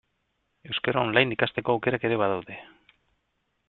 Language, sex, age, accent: Basque, male, 30-39, Mendebalekoa (Araba, Bizkaia, Gipuzkoako mendebaleko herri batzuk)